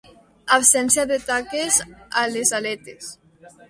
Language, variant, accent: Catalan, Nord-Occidental, aprenent (recent, des del castellà)